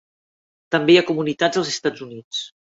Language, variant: Catalan, Nord-Occidental